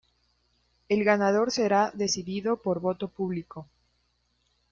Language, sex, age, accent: Spanish, female, 19-29, México